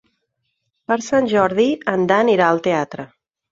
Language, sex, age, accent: Catalan, female, 40-49, Oriental